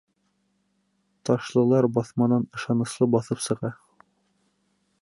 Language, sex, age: Bashkir, male, 19-29